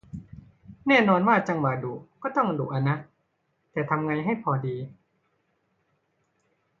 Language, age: Thai, 30-39